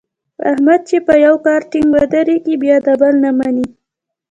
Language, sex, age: Pashto, female, under 19